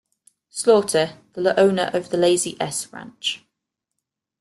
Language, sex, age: English, female, 30-39